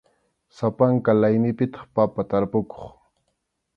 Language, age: Arequipa-La Unión Quechua, 19-29